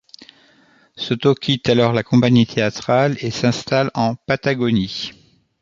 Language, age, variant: French, 60-69, Français de métropole